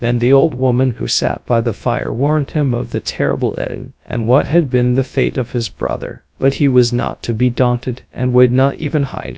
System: TTS, GradTTS